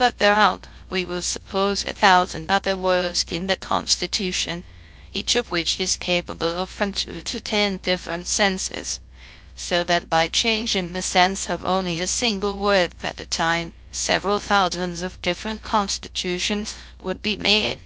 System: TTS, GlowTTS